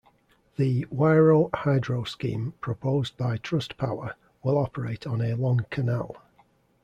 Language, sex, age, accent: English, male, 40-49, England English